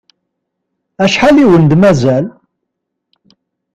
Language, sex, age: Kabyle, male, 50-59